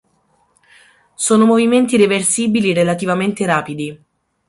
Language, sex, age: Italian, male, 30-39